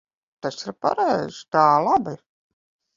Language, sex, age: Latvian, female, 50-59